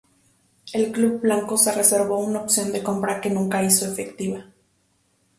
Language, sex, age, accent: Spanish, female, 19-29, México